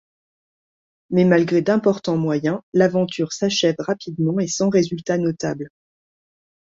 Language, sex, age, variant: French, female, 40-49, Français de métropole